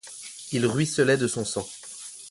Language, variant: French, Français de métropole